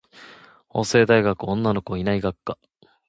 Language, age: Japanese, 19-29